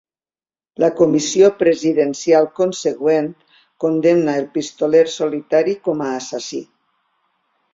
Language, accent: Catalan, valencià